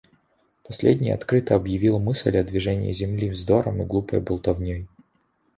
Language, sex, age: Russian, male, 19-29